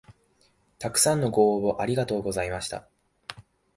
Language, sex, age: Japanese, male, 19-29